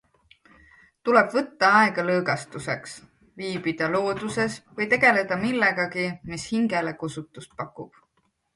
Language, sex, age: Estonian, female, 30-39